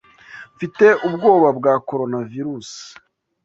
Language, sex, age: Kinyarwanda, male, 19-29